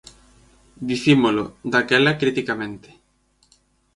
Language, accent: Galician, Atlántico (seseo e gheada); Normativo (estándar)